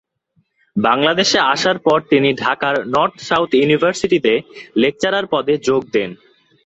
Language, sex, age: Bengali, male, 19-29